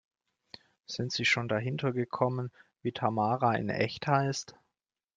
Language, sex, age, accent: German, male, 19-29, Deutschland Deutsch